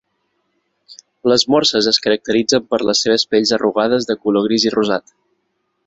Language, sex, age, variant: Catalan, male, 19-29, Central